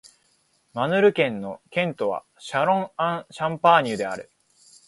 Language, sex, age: Japanese, male, 19-29